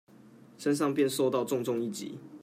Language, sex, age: Chinese, male, 19-29